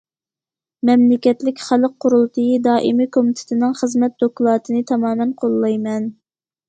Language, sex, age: Uyghur, female, 19-29